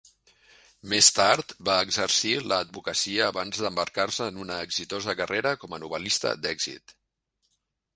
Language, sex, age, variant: Catalan, male, 50-59, Central